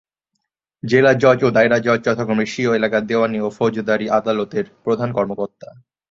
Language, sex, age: Bengali, male, 19-29